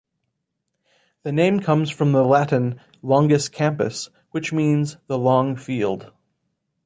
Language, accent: English, United States English